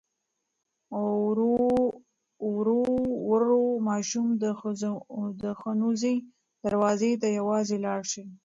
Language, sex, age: Pashto, female, 30-39